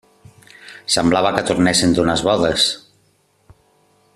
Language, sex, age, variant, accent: Catalan, male, 50-59, Central, central